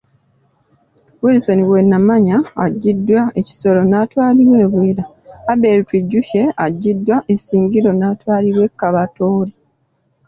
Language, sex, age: Ganda, female, 19-29